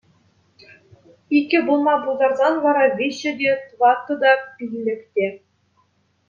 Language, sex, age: Chuvash, male, 19-29